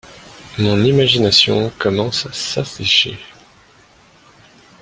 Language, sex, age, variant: French, male, 19-29, Français de métropole